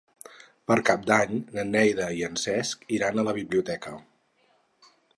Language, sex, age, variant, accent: Catalan, male, 50-59, Central, central